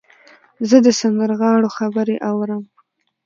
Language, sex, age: Pashto, female, 19-29